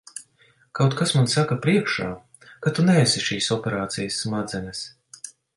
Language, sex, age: Latvian, male, 40-49